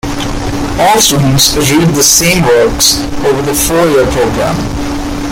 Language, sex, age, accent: English, male, 19-29, India and South Asia (India, Pakistan, Sri Lanka)